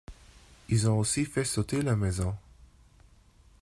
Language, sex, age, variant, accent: French, male, 19-29, Français d'Amérique du Nord, Français du Canada